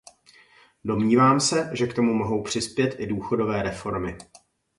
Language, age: Czech, 40-49